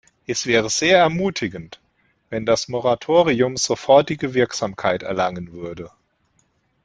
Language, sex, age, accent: German, male, 40-49, Deutschland Deutsch